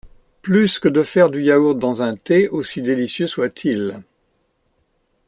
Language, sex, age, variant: French, male, 70-79, Français de métropole